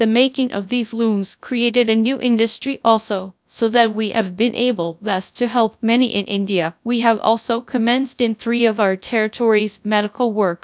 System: TTS, GradTTS